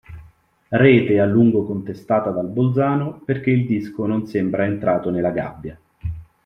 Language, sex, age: Italian, male, 30-39